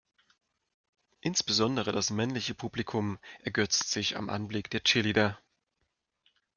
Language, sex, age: German, male, 40-49